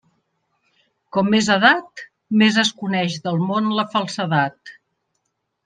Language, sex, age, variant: Catalan, female, 50-59, Central